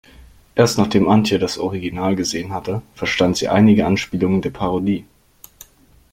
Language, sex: German, male